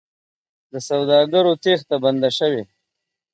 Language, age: Pashto, 30-39